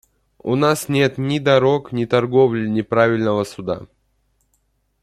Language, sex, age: Russian, male, under 19